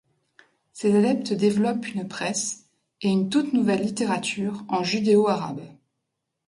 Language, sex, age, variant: French, female, 30-39, Français de métropole